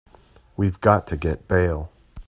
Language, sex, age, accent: English, male, 19-29, United States English